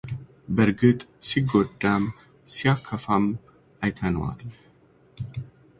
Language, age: Amharic, 40-49